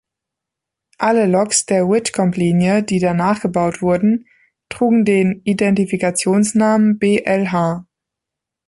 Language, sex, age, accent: German, female, 19-29, Deutschland Deutsch